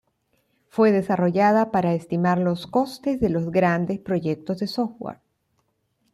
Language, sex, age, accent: Spanish, female, 60-69, Andino-Pacífico: Colombia, Perú, Ecuador, oeste de Bolivia y Venezuela andina